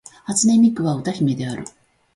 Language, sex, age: Japanese, female, 50-59